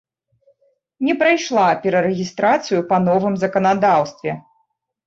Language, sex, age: Belarusian, female, 30-39